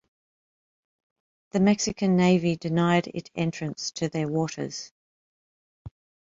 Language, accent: English, Australian English